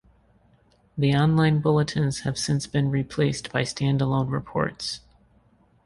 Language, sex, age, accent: English, female, 30-39, United States English